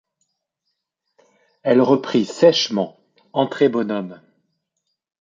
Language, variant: French, Français de métropole